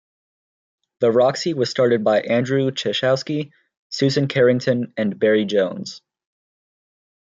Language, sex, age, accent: English, male, under 19, United States English